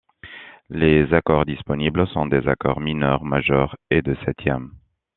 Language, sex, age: French, male, 30-39